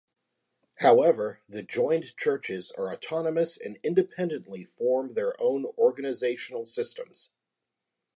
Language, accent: English, United States English